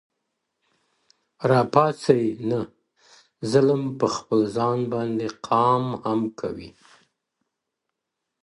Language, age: Pashto, 50-59